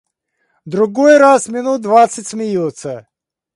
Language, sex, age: Russian, male, 50-59